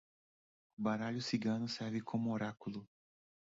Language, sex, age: Portuguese, male, 30-39